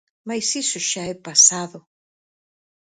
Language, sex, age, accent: Galician, female, 60-69, Normativo (estándar)